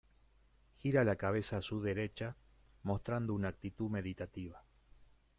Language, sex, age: Spanish, male, 50-59